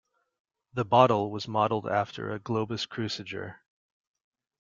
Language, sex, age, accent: English, male, 30-39, United States English